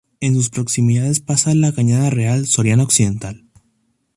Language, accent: Spanish, México